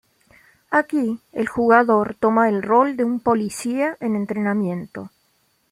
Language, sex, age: Spanish, female, 40-49